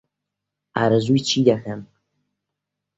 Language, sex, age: Central Kurdish, female, under 19